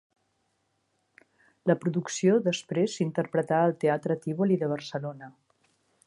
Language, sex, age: Catalan, female, 50-59